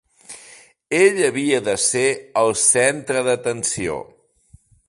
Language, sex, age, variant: Catalan, male, 50-59, Central